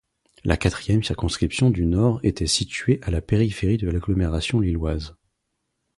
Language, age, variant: French, 30-39, Français de métropole